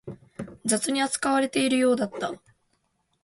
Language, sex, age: Japanese, female, 19-29